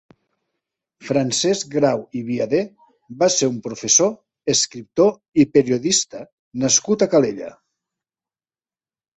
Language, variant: Catalan, Central